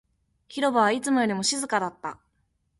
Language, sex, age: Japanese, female, 19-29